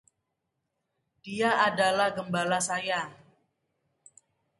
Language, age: Indonesian, 30-39